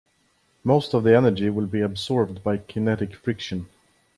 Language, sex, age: English, male, 19-29